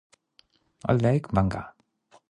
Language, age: Japanese, 30-39